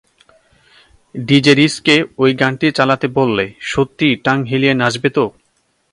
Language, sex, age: Bengali, male, 19-29